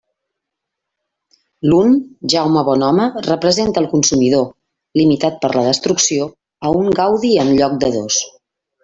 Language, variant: Catalan, Central